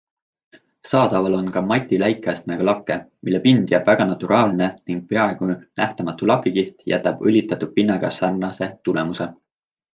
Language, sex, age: Estonian, male, 19-29